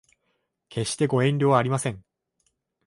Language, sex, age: Japanese, male, 19-29